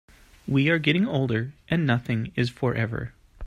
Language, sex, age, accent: English, male, 30-39, United States English